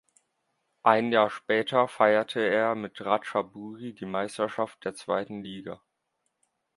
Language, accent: German, Deutschland Deutsch